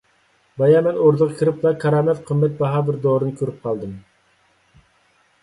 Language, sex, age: Uyghur, male, 30-39